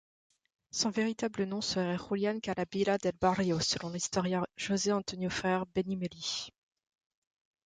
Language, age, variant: French, 30-39, Français de métropole